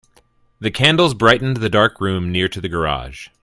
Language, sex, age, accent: English, male, 40-49, United States English